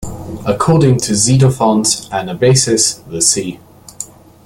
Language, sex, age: English, male, 19-29